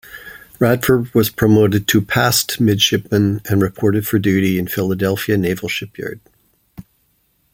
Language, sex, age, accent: English, male, 50-59, Canadian English